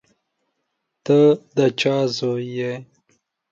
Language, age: Pashto, 19-29